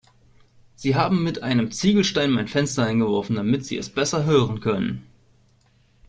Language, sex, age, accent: German, male, 30-39, Deutschland Deutsch